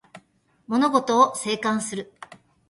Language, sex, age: Japanese, female, 50-59